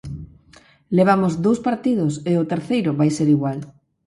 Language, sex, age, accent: Galician, female, 40-49, Normativo (estándar)